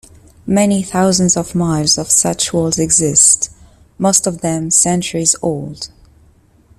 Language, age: English, 19-29